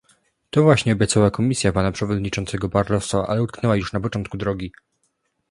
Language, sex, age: Polish, male, under 19